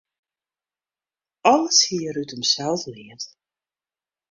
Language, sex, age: Western Frisian, female, 30-39